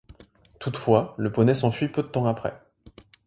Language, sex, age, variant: French, male, 19-29, Français de métropole